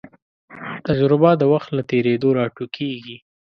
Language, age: Pashto, 19-29